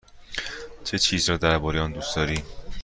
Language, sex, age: Persian, male, 30-39